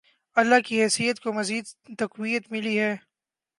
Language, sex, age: Urdu, male, 19-29